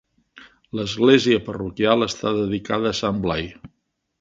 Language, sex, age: Catalan, male, 70-79